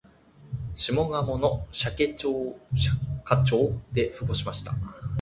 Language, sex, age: Japanese, male, under 19